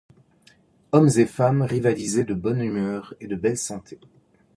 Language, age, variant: French, 50-59, Français de métropole